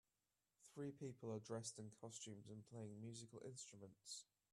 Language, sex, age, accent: English, male, 19-29, England English